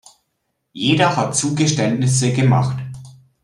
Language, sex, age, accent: German, male, 30-39, Deutschland Deutsch